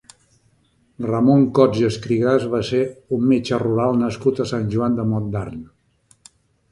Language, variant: Catalan, Central